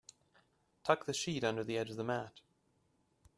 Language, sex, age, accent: English, male, 40-49, Canadian English